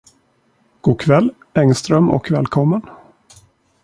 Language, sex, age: Swedish, male, 40-49